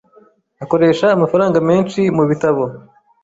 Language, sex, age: Kinyarwanda, male, 30-39